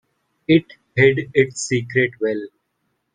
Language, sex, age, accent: English, male, 19-29, India and South Asia (India, Pakistan, Sri Lanka)